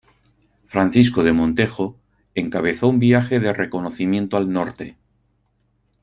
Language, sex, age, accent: Spanish, male, 50-59, España: Norte peninsular (Asturias, Castilla y León, Cantabria, País Vasco, Navarra, Aragón, La Rioja, Guadalajara, Cuenca)